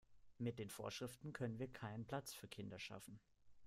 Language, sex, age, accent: German, male, 19-29, Deutschland Deutsch